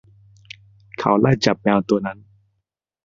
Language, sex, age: Thai, male, 30-39